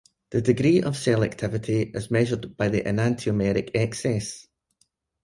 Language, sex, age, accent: English, male, 40-49, Scottish English